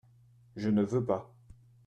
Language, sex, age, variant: French, male, 40-49, Français de métropole